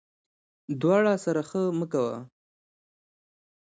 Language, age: Pashto, 19-29